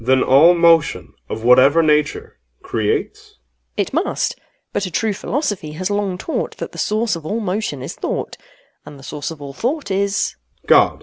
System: none